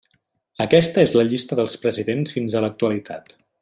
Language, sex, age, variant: Catalan, male, 19-29, Central